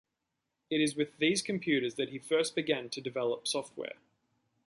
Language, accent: English, Australian English